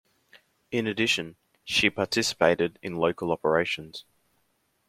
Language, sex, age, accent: English, male, under 19, Australian English